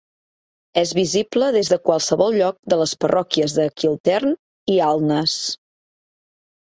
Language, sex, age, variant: Catalan, female, 40-49, Central